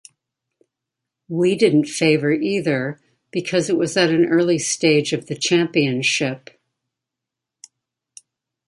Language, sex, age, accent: English, female, 60-69, United States English